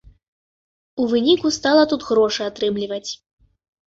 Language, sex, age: Belarusian, female, 19-29